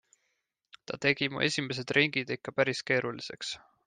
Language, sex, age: Estonian, male, 19-29